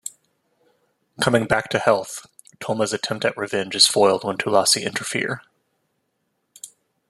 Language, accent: English, United States English